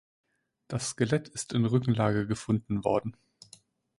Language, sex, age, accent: German, male, 19-29, Deutschland Deutsch